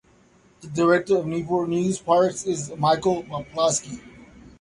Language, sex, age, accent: English, male, 40-49, United States English